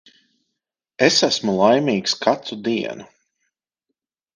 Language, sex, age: Latvian, male, 30-39